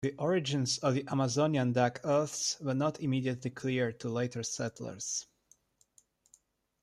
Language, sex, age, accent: English, male, 30-39, United States English